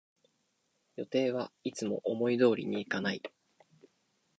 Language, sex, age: Japanese, male, 19-29